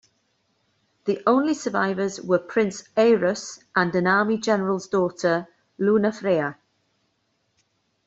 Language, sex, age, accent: English, female, 40-49, Welsh English